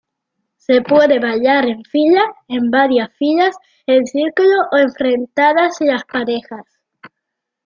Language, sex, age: Spanish, female, 30-39